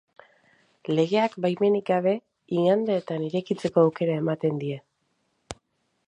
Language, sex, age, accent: Basque, female, 30-39, Mendebalekoa (Araba, Bizkaia, Gipuzkoako mendebaleko herri batzuk)